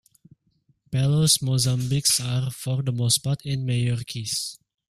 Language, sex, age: English, male, 19-29